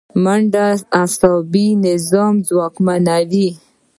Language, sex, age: Pashto, female, 19-29